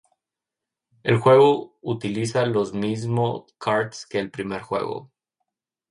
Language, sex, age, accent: Spanish, male, 30-39, México